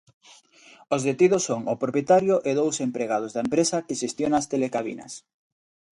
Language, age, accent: Galician, 19-29, Normativo (estándar)